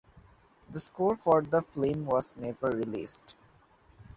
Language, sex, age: English, male, 19-29